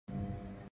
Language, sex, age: Kelabit, female, 70-79